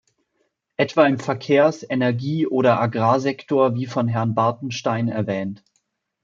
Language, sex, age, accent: German, male, 19-29, Deutschland Deutsch